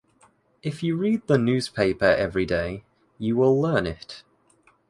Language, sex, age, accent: English, male, 19-29, England English